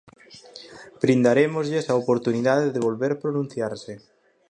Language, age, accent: Galician, 30-39, Atlántico (seseo e gheada)